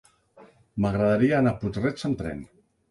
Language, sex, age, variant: Catalan, male, 50-59, Central